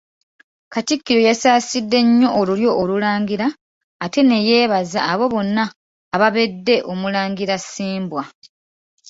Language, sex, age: Ganda, female, 19-29